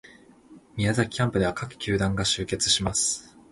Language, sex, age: Japanese, male, 19-29